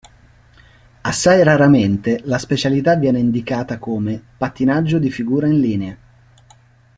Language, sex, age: Italian, male, 40-49